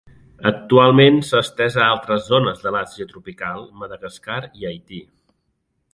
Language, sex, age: Catalan, male, 40-49